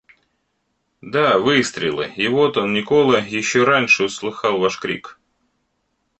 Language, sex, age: Russian, male, 30-39